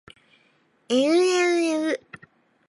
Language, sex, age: Japanese, female, 19-29